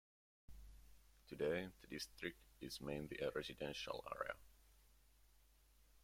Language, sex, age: English, male, 19-29